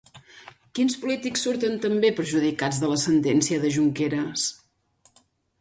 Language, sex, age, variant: Catalan, female, 40-49, Septentrional